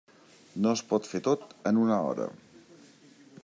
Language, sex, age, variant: Catalan, male, 60-69, Central